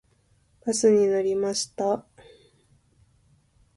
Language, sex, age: Japanese, female, under 19